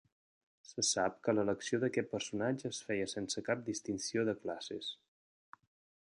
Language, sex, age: Catalan, male, 30-39